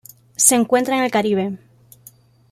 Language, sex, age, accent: Spanish, female, 19-29, España: Centro-Sur peninsular (Madrid, Toledo, Castilla-La Mancha)